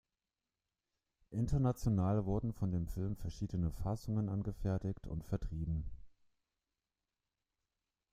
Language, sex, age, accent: German, male, 30-39, Deutschland Deutsch